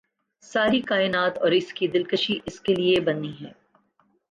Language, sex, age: Urdu, male, 19-29